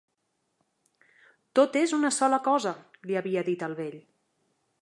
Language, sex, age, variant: Catalan, female, 30-39, Central